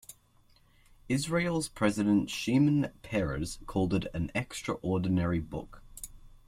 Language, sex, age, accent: English, male, under 19, Australian English